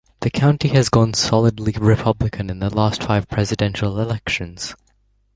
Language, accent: English, Australian English